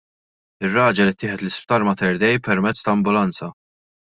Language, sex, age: Maltese, male, 19-29